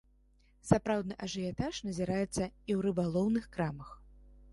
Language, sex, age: Belarusian, female, 30-39